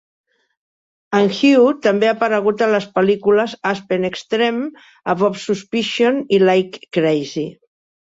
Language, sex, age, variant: Catalan, female, 60-69, Central